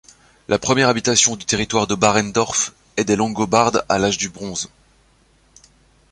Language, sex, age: French, male, 30-39